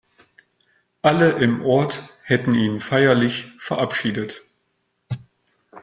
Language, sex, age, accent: German, male, 40-49, Deutschland Deutsch